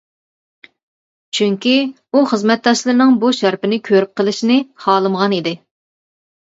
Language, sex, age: Uyghur, female, 40-49